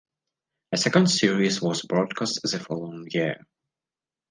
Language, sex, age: English, male, under 19